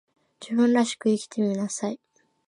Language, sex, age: Japanese, female, 19-29